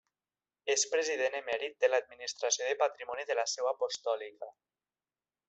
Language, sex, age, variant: Catalan, male, under 19, Septentrional